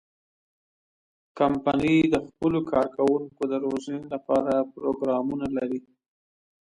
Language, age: Pashto, 30-39